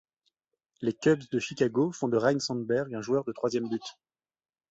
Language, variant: French, Français de métropole